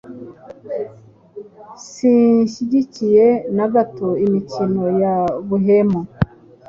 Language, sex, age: Kinyarwanda, female, 40-49